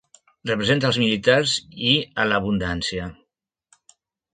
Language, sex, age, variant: Catalan, male, 60-69, Nord-Occidental